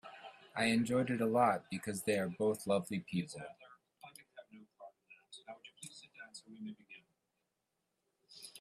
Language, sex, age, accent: English, male, 19-29, United States English